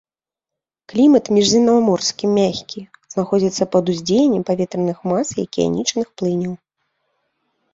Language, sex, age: Belarusian, female, 30-39